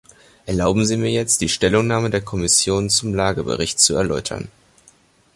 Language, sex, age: German, male, under 19